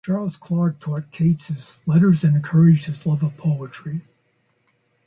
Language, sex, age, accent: English, male, 70-79, United States English